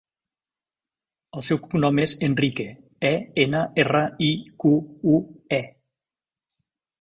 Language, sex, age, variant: Catalan, male, 50-59, Central